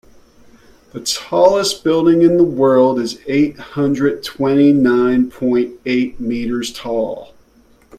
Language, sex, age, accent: English, male, 40-49, United States English